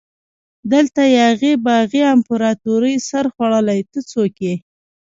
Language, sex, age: Pashto, female, 19-29